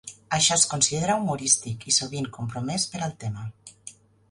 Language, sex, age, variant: Catalan, female, 40-49, Nord-Occidental